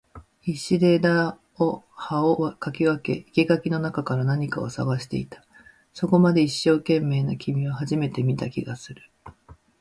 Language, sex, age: Japanese, female, 40-49